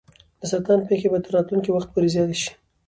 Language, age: Pashto, 19-29